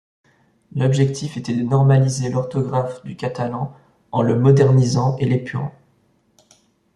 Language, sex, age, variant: French, male, 19-29, Français de métropole